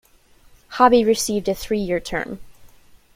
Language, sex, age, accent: English, female, 19-29, United States English